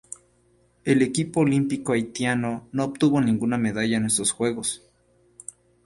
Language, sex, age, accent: Spanish, male, 19-29, México